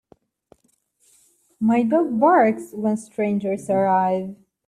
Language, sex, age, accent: English, female, 19-29, United States English